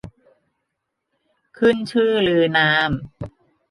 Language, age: Thai, 19-29